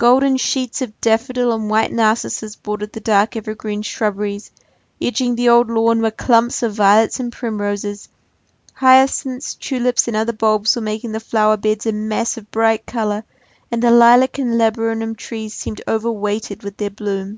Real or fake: real